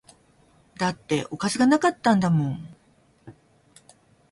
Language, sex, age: Japanese, female, 60-69